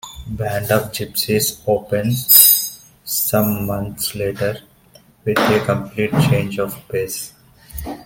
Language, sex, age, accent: English, male, 19-29, India and South Asia (India, Pakistan, Sri Lanka)